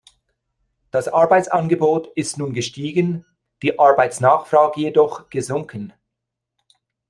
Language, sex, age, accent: German, male, 50-59, Schweizerdeutsch